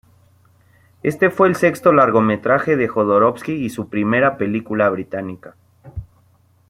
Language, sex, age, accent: Spanish, male, 30-39, México